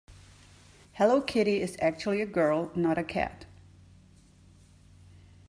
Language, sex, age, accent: English, male, 40-49, United States English